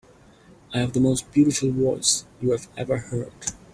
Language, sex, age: English, male, 19-29